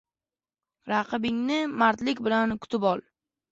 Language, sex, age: Uzbek, male, under 19